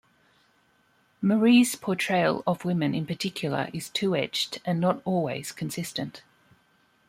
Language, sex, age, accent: English, female, 30-39, Australian English